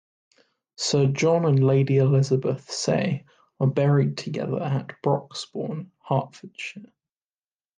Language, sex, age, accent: English, male, 19-29, England English